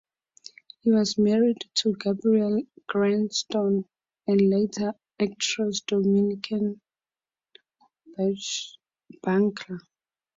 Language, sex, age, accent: English, female, 19-29, Southern African (South Africa, Zimbabwe, Namibia)